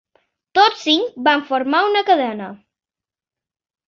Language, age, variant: Catalan, under 19, Balear